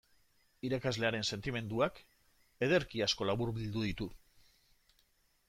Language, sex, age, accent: Basque, male, 50-59, Mendebalekoa (Araba, Bizkaia, Gipuzkoako mendebaleko herri batzuk)